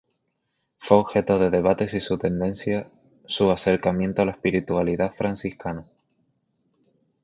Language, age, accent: Spanish, 19-29, España: Islas Canarias